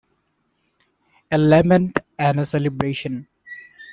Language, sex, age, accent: English, male, 19-29, India and South Asia (India, Pakistan, Sri Lanka)